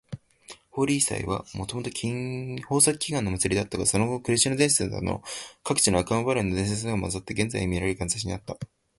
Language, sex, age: Japanese, male, under 19